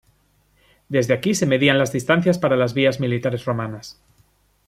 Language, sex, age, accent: Spanish, male, 19-29, España: Norte peninsular (Asturias, Castilla y León, Cantabria, País Vasco, Navarra, Aragón, La Rioja, Guadalajara, Cuenca)